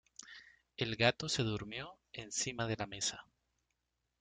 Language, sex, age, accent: Spanish, male, 19-29, Caribe: Cuba, Venezuela, Puerto Rico, República Dominicana, Panamá, Colombia caribeña, México caribeño, Costa del golfo de México